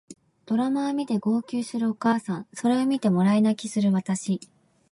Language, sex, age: Japanese, female, 19-29